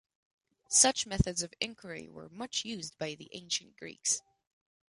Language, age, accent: English, 19-29, United States English